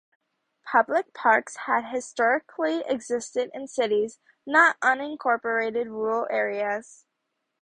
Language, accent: English, United States English